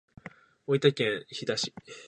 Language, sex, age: Japanese, male, 19-29